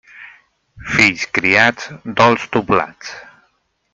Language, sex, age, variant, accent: Catalan, male, 50-59, Central, central